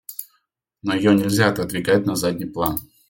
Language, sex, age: Russian, male, under 19